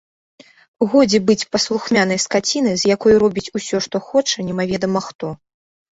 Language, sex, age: Belarusian, female, 19-29